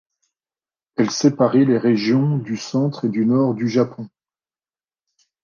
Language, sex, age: French, male, 50-59